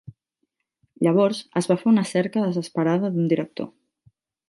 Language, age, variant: Catalan, 19-29, Central